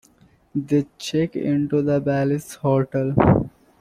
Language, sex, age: English, male, 19-29